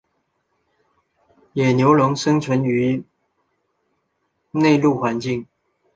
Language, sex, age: Chinese, male, under 19